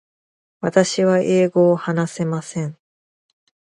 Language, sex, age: Japanese, female, 30-39